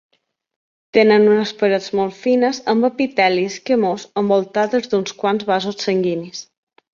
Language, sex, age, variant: Catalan, female, 30-39, Balear